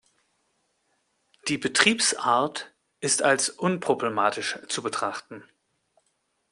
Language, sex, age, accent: German, male, 50-59, Deutschland Deutsch